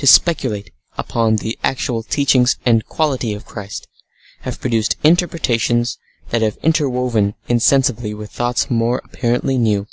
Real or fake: real